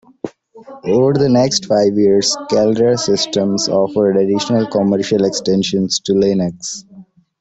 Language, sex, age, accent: English, male, 19-29, India and South Asia (India, Pakistan, Sri Lanka)